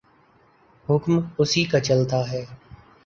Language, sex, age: Urdu, male, 19-29